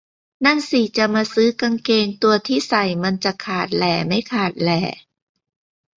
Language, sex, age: Thai, female, 50-59